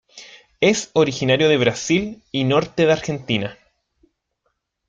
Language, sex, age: Spanish, male, 19-29